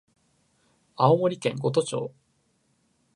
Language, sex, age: Japanese, male, 19-29